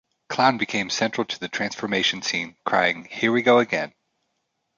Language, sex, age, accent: English, male, 30-39, United States English